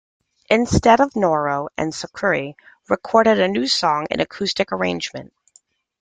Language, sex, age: English, female, 40-49